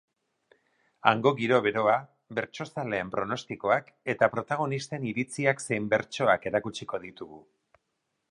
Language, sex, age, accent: Basque, male, 50-59, Erdialdekoa edo Nafarra (Gipuzkoa, Nafarroa)